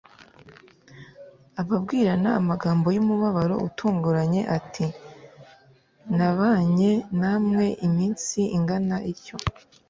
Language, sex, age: Kinyarwanda, female, 19-29